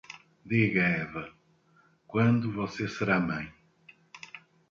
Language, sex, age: Portuguese, male, 50-59